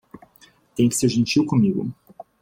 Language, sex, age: Portuguese, male, 19-29